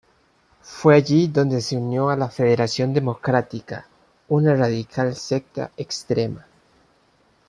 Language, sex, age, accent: Spanish, male, 19-29, América central